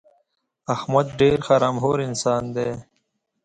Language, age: Pashto, 19-29